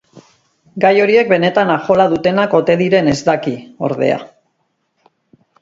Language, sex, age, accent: Basque, female, 50-59, Mendebalekoa (Araba, Bizkaia, Gipuzkoako mendebaleko herri batzuk)